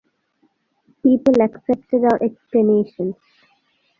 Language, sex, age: English, female, 19-29